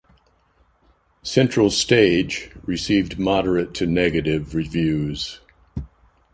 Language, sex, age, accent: English, male, 70-79, United States English